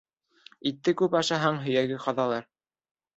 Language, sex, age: Bashkir, male, under 19